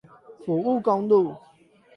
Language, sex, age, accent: Chinese, male, 30-39, 出生地：桃園市